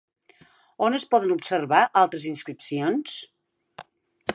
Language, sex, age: Catalan, female, 60-69